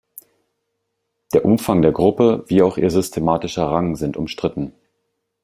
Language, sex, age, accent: German, male, 30-39, Deutschland Deutsch